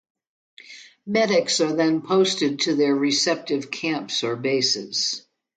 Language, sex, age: English, female, 70-79